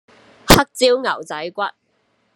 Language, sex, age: Cantonese, female, 19-29